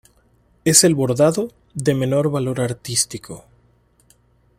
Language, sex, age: Spanish, male, 30-39